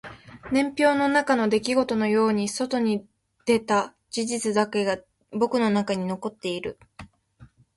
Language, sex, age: Japanese, female, 19-29